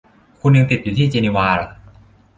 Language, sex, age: Thai, male, 19-29